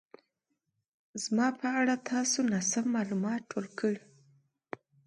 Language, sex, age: Pashto, female, 19-29